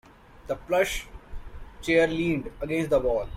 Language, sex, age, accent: English, male, 19-29, India and South Asia (India, Pakistan, Sri Lanka)